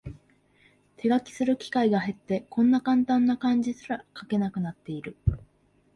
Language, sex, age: Japanese, female, 19-29